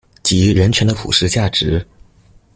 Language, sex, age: Chinese, male, under 19